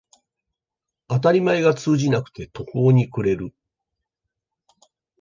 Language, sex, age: Japanese, male, 50-59